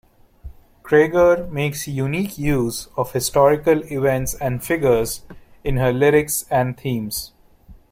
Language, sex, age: English, male, 19-29